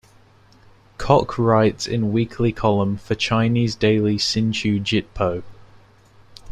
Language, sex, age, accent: English, male, under 19, England English